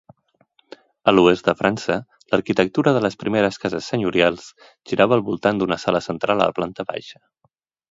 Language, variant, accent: Catalan, Central, central